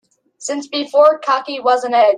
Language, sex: English, male